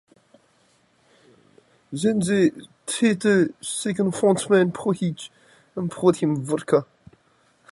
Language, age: English, 19-29